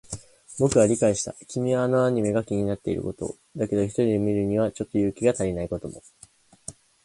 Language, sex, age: Japanese, male, 19-29